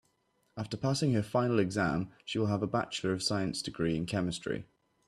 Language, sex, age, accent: English, male, 19-29, Welsh English